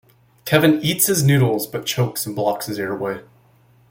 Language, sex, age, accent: English, male, 19-29, United States English